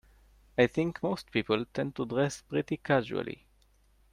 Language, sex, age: English, male, 30-39